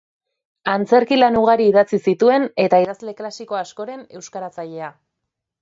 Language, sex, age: Basque, female, 30-39